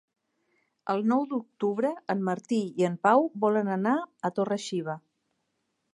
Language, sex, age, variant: Catalan, female, 50-59, Central